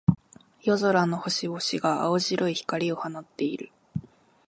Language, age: Japanese, 19-29